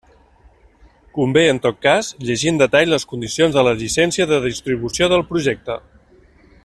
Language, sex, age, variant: Catalan, male, 30-39, Nord-Occidental